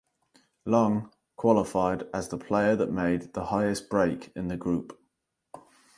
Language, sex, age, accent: English, male, 19-29, England English